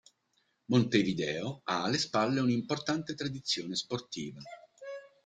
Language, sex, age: Italian, male, 50-59